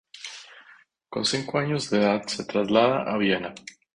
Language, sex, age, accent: Spanish, male, 30-39, América central